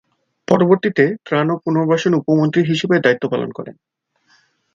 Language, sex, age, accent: Bengali, male, 30-39, Native